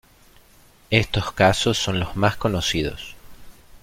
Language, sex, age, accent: Spanish, male, 30-39, Rioplatense: Argentina, Uruguay, este de Bolivia, Paraguay